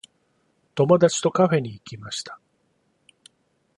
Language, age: Japanese, 50-59